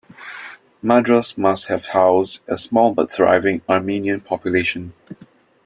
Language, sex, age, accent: English, male, 19-29, Singaporean English